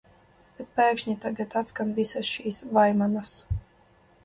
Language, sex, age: Latvian, female, 19-29